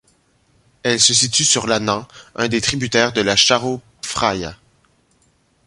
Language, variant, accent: French, Français d'Amérique du Nord, Français du Canada